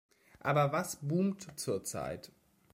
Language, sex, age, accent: German, male, 19-29, Deutschland Deutsch